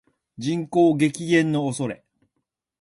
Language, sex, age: Japanese, male, 50-59